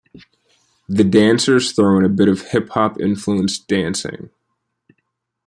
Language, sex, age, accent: English, male, 19-29, United States English